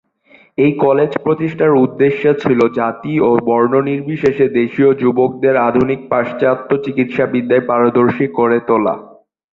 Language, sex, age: Bengali, male, under 19